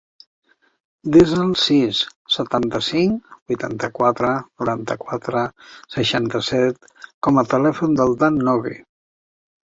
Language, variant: Catalan, Central